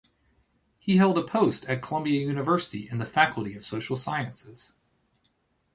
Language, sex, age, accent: English, male, 40-49, United States English